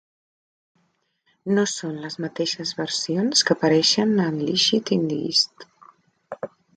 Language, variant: Catalan, Central